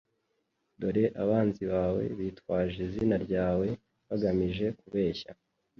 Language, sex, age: Kinyarwanda, male, 19-29